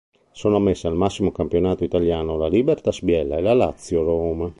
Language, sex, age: Italian, male, 50-59